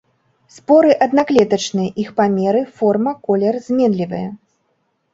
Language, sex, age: Belarusian, female, 30-39